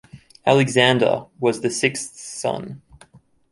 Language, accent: English, Australian English